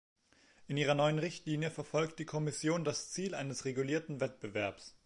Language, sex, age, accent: German, male, 19-29, Deutschland Deutsch